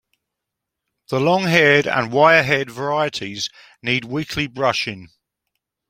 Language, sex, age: English, male, 70-79